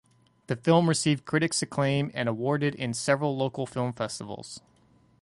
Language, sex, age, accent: English, male, 30-39, United States English